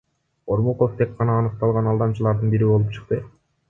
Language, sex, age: Kyrgyz, male, 19-29